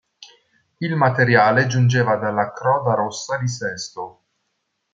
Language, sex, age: Italian, male, 30-39